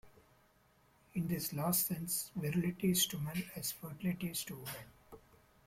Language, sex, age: English, male, 50-59